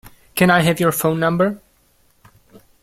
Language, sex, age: English, male, 19-29